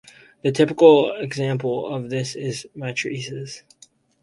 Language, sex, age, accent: English, male, under 19, United States English